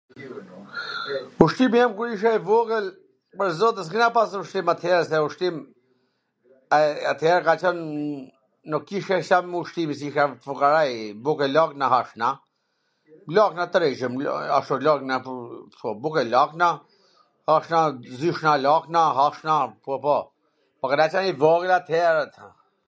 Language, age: Gheg Albanian, 40-49